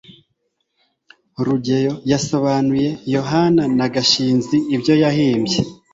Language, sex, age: Kinyarwanda, male, 19-29